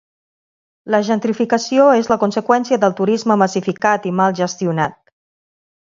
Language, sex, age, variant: Catalan, female, 40-49, Central